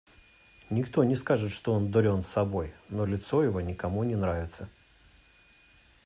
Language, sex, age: Russian, male, 40-49